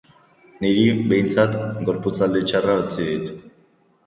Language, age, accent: Basque, under 19, Erdialdekoa edo Nafarra (Gipuzkoa, Nafarroa)